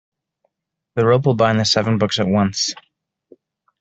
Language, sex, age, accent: English, male, 19-29, United States English